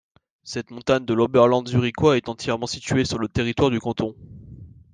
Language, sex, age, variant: French, male, 19-29, Français de métropole